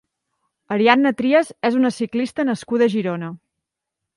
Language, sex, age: Catalan, male, 40-49